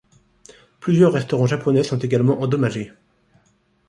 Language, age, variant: French, 30-39, Français de métropole